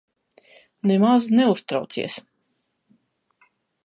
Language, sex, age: Latvian, female, 50-59